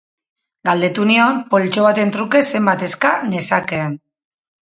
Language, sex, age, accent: Basque, female, 40-49, Mendebalekoa (Araba, Bizkaia, Gipuzkoako mendebaleko herri batzuk)